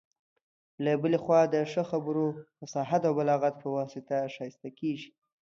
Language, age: Pashto, 19-29